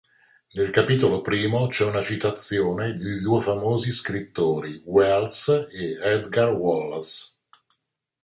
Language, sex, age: Italian, male, 60-69